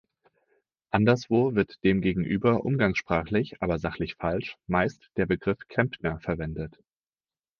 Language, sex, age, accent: German, male, 19-29, Deutschland Deutsch